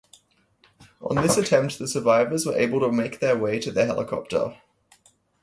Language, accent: English, Australian English